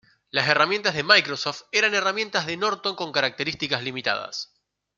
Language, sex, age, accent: Spanish, male, 19-29, Rioplatense: Argentina, Uruguay, este de Bolivia, Paraguay